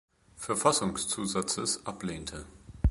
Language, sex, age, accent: German, male, 30-39, Deutschland Deutsch